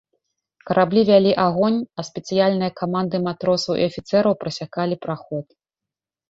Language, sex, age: Belarusian, female, 30-39